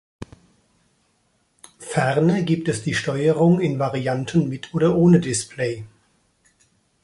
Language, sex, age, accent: German, male, 60-69, Deutschland Deutsch